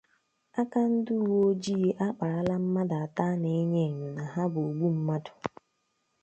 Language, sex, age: Igbo, female, 30-39